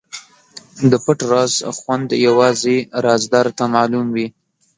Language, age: Pashto, 19-29